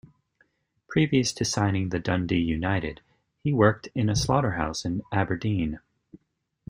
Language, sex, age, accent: English, male, 30-39, United States English